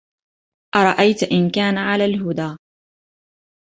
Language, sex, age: Arabic, female, 19-29